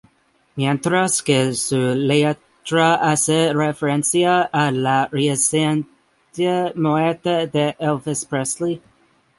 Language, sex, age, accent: Spanish, male, 19-29, México